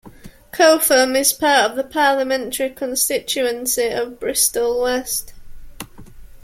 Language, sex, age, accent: English, female, 19-29, England English